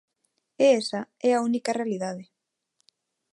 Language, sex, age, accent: Galician, female, 19-29, Neofalante